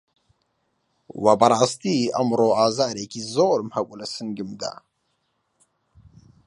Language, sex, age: Central Kurdish, male, 19-29